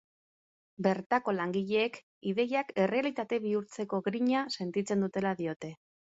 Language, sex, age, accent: Basque, female, 40-49, Mendebalekoa (Araba, Bizkaia, Gipuzkoako mendebaleko herri batzuk)